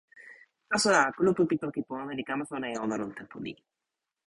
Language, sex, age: Toki Pona, male, 19-29